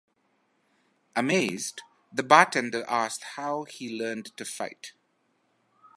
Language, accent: English, England English